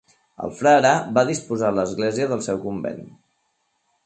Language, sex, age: Catalan, male, 30-39